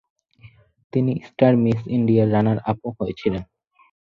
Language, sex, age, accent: Bengali, male, 19-29, প্রমিত বাংলা